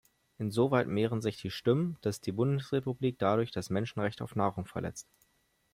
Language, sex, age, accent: German, male, 19-29, Deutschland Deutsch